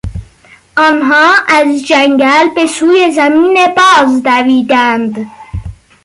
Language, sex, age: Persian, male, under 19